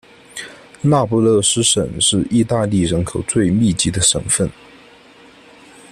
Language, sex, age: Chinese, male, 19-29